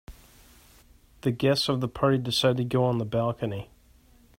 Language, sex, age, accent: English, male, 19-29, United States English